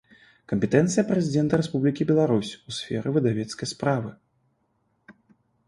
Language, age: Belarusian, 19-29